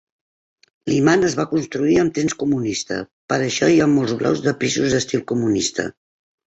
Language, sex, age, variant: Catalan, female, 60-69, Central